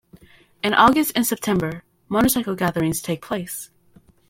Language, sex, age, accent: English, female, under 19, United States English